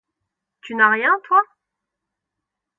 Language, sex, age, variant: French, female, 19-29, Français de métropole